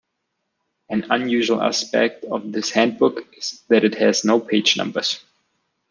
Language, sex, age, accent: English, male, 19-29, United States English